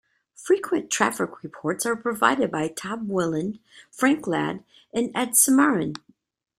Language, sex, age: English, female, 50-59